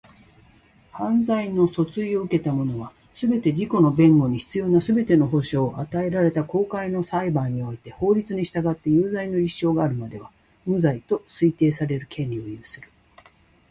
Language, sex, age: Japanese, female, 60-69